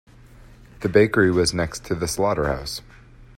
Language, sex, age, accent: English, male, 30-39, United States English